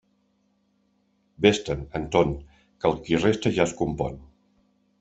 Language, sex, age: Catalan, male, 50-59